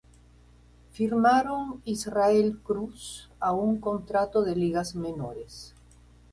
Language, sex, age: Spanish, female, 60-69